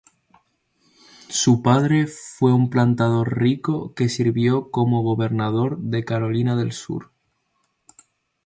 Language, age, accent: Spanish, 19-29, España: Islas Canarias